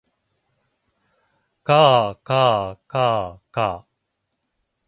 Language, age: Japanese, 50-59